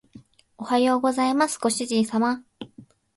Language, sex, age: Japanese, female, 19-29